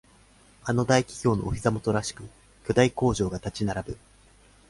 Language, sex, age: Japanese, male, 19-29